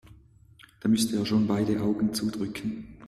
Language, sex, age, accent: German, male, 30-39, Schweizerdeutsch